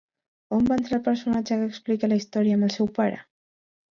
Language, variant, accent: Catalan, Central, central